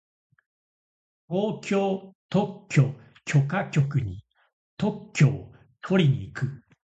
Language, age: Japanese, 40-49